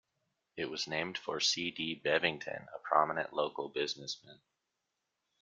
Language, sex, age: English, male, 30-39